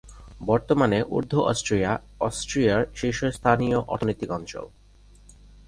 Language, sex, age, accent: Bengali, male, 19-29, Native